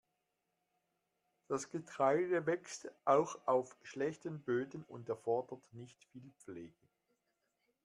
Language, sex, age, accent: German, male, 50-59, Schweizerdeutsch